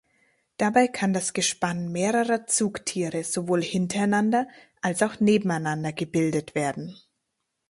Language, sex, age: German, female, 30-39